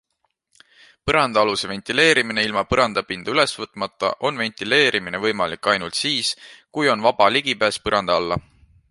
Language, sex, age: Estonian, male, 19-29